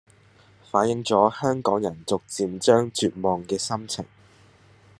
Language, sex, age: Cantonese, male, under 19